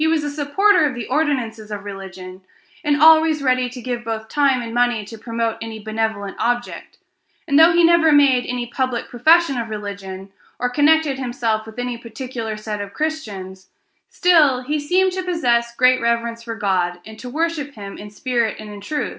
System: none